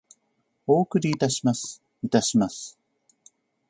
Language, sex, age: Japanese, male, 50-59